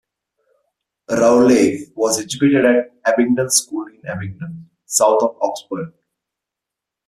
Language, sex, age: English, male, 19-29